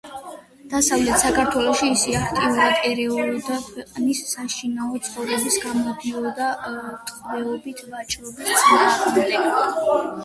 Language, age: Georgian, under 19